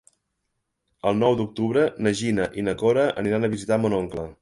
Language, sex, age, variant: Catalan, male, 40-49, Central